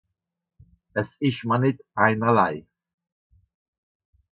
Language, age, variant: Swiss German, 60-69, Nordniederàlemmànisch (Rishoffe, Zàwere, Bùsswìller, Hawenau, Brüemt, Stroossbùri, Molse, Dàmbàch, Schlettstàtt, Pfàlzbùri usw.)